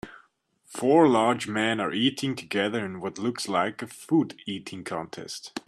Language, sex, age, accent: English, male, 19-29, United States English